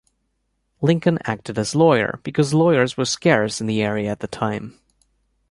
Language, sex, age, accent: English, male, 30-39, United States English